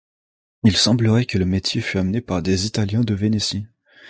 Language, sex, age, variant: French, male, 19-29, Français de métropole